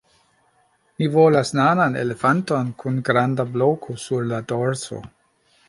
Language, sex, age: Esperanto, male, 50-59